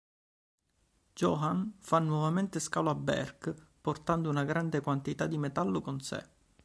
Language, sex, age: Italian, male, 30-39